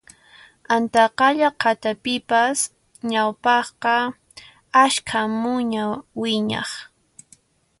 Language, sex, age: Puno Quechua, female, 19-29